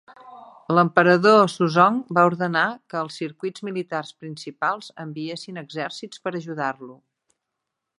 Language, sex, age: Catalan, female, 50-59